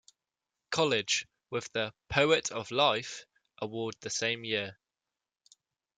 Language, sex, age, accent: English, male, 19-29, England English